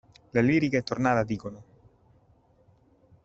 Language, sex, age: Italian, male, 30-39